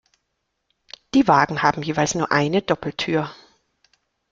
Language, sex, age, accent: German, female, 40-49, Deutschland Deutsch